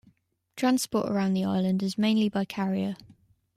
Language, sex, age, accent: English, female, 19-29, England English